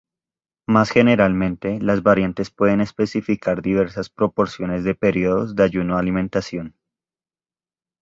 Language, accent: Spanish, Andino-Pacífico: Colombia, Perú, Ecuador, oeste de Bolivia y Venezuela andina